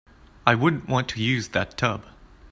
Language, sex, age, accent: English, male, 19-29, Canadian English